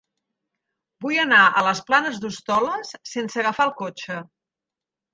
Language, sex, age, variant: Catalan, female, 50-59, Central